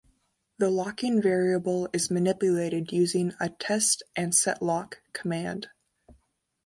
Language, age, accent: English, under 19, United States English